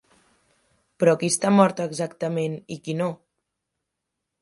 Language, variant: Catalan, Central